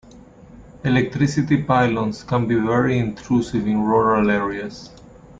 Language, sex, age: English, male, 40-49